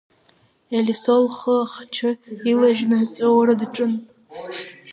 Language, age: Abkhazian, under 19